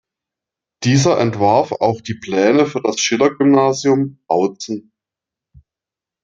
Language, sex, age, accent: German, male, 30-39, Deutschland Deutsch